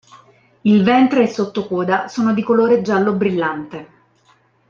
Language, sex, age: Italian, female, 30-39